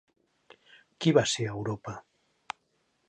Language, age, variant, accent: Catalan, 60-69, Central, central